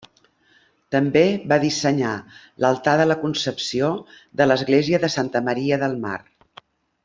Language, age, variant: Catalan, 60-69, Central